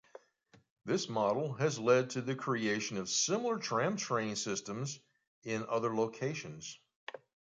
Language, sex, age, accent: English, male, 70-79, United States English